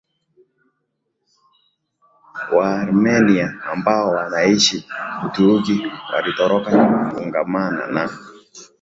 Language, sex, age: Swahili, male, 19-29